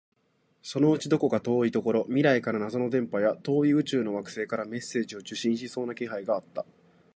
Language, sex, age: Japanese, male, 19-29